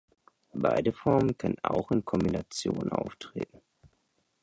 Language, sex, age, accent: German, male, 19-29, Deutschland Deutsch